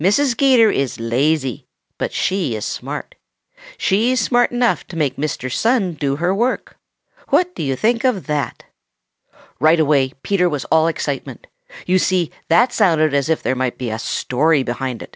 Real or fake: real